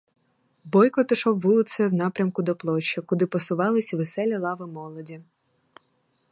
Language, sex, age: Ukrainian, female, 19-29